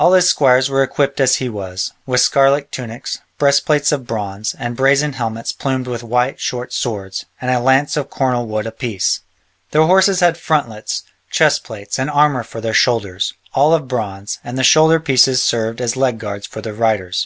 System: none